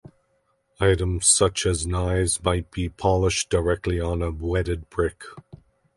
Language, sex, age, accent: English, male, 50-59, Canadian English